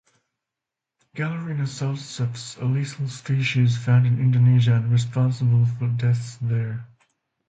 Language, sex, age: English, male, 40-49